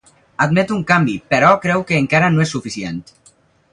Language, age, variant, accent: Catalan, under 19, Valencià septentrional, valencià